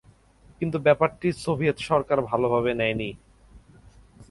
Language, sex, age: Bengali, male, 19-29